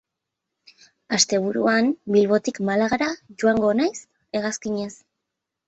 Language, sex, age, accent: Basque, female, 19-29, Nafar-lapurtarra edo Zuberotarra (Lapurdi, Nafarroa Beherea, Zuberoa)